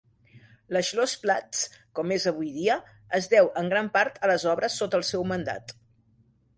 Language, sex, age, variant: Catalan, female, 50-59, Central